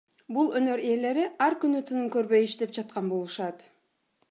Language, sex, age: Kyrgyz, female, 30-39